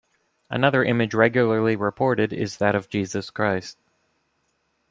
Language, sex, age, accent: English, male, 19-29, United States English